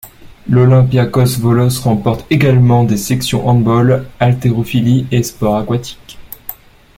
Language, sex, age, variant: French, male, 19-29, Français des départements et régions d'outre-mer